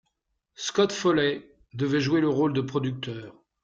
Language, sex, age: French, male, 50-59